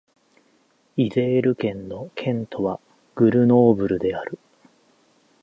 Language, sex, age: Japanese, male, 40-49